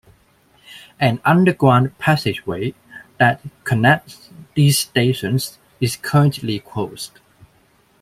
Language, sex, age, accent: English, male, 19-29, Hong Kong English